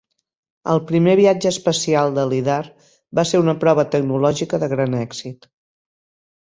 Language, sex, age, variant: Catalan, female, 50-59, Central